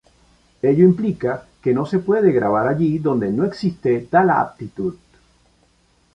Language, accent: Spanish, Caribe: Cuba, Venezuela, Puerto Rico, República Dominicana, Panamá, Colombia caribeña, México caribeño, Costa del golfo de México